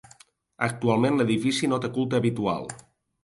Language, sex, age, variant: Catalan, male, 40-49, Nord-Occidental